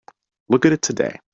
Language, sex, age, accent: English, male, under 19, United States English